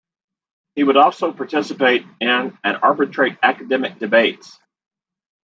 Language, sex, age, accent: English, male, 50-59, United States English